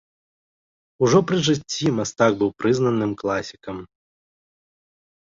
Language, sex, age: Belarusian, male, 19-29